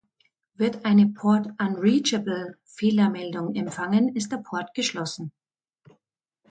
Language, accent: German, Deutschland Deutsch